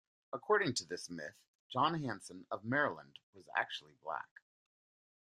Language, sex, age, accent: English, male, 30-39, United States English